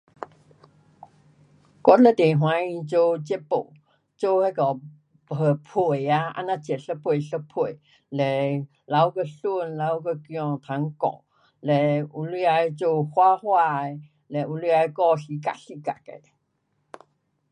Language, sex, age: Pu-Xian Chinese, female, 70-79